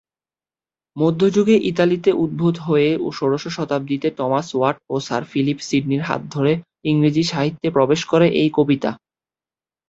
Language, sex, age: Bengali, male, 19-29